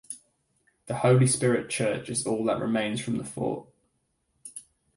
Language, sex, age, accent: English, male, 19-29, England English